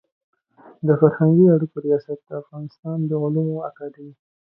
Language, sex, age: Pashto, male, 19-29